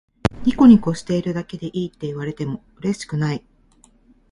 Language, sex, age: Japanese, female, 50-59